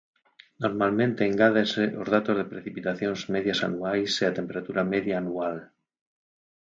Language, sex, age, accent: Galician, male, 40-49, Central (gheada); Normativo (estándar)